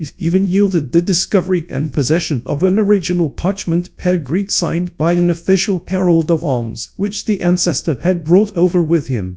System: TTS, GradTTS